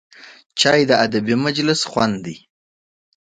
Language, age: Pashto, 19-29